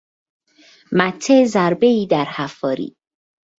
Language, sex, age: Persian, female, 19-29